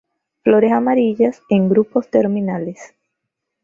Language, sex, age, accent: Spanish, female, 19-29, Andino-Pacífico: Colombia, Perú, Ecuador, oeste de Bolivia y Venezuela andina